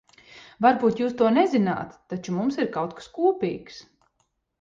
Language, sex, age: Latvian, female, 30-39